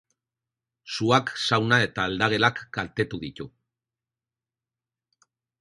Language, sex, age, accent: Basque, male, 40-49, Erdialdekoa edo Nafarra (Gipuzkoa, Nafarroa)